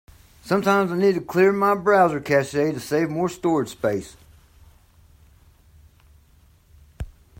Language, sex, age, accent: English, male, 40-49, United States English